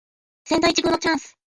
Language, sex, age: Japanese, female, 30-39